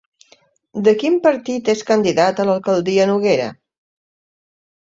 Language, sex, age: Catalan, female, 50-59